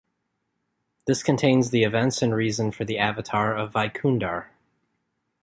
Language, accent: English, United States English